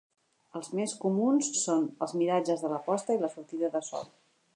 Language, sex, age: Catalan, female, 40-49